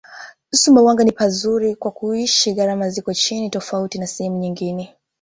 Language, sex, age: Swahili, female, 19-29